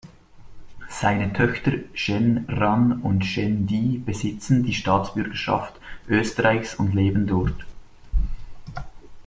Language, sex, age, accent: German, male, 30-39, Schweizerdeutsch